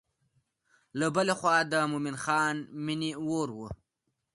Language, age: Pashto, under 19